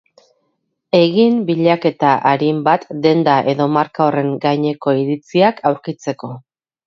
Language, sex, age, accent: Basque, female, 40-49, Erdialdekoa edo Nafarra (Gipuzkoa, Nafarroa)